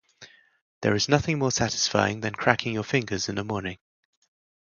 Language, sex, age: English, male, 30-39